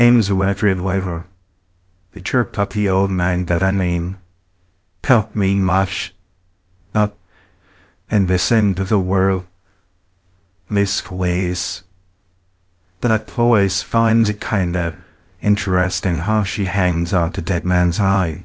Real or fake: fake